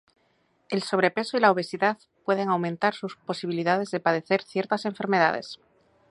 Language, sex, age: Spanish, female, 30-39